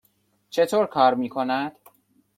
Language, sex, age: Persian, male, 19-29